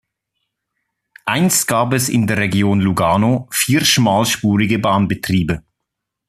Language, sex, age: German, male, 30-39